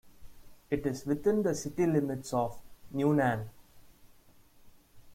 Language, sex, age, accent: English, male, 19-29, India and South Asia (India, Pakistan, Sri Lanka)